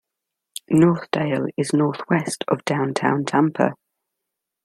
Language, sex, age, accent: English, female, 30-39, England English